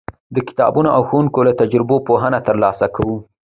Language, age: Pashto, under 19